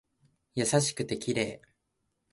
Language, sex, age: Japanese, male, 19-29